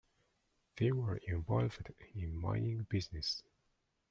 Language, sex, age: English, male, 40-49